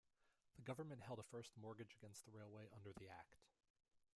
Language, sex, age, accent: English, male, 30-39, United States English